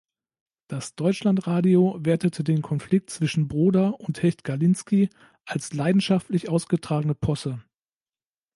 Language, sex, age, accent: German, male, 40-49, Deutschland Deutsch